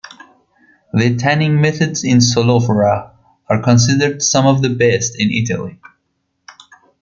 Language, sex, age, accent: English, male, 19-29, United States English